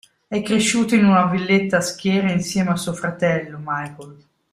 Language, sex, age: Italian, female, 50-59